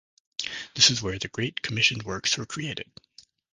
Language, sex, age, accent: English, male, 19-29, United States English